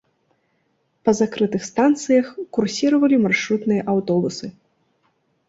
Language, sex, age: Belarusian, female, 19-29